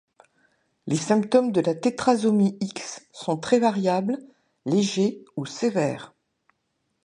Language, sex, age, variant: French, female, 60-69, Français de métropole